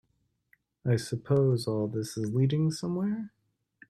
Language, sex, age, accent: English, male, 30-39, United States English